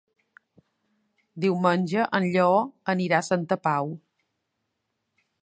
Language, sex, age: Catalan, female, 40-49